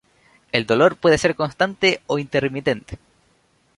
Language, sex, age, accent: Spanish, male, 19-29, España: Islas Canarias